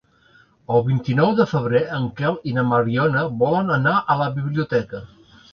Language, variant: Catalan, Central